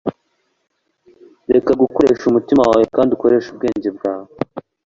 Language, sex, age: Kinyarwanda, male, 19-29